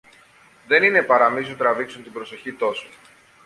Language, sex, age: Greek, male, 40-49